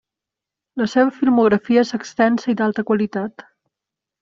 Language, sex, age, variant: Catalan, female, 30-39, Balear